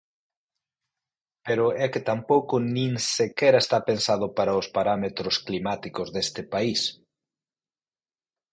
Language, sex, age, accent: Galician, male, 50-59, Normativo (estándar)